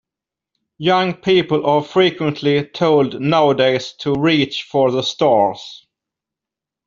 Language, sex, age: English, male, 40-49